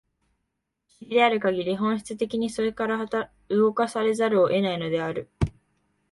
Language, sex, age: Japanese, female, 19-29